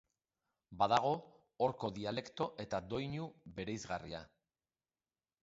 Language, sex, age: Basque, male, 40-49